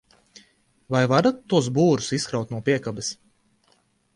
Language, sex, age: Latvian, male, 19-29